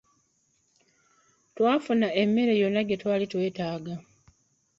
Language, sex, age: Ganda, female, 40-49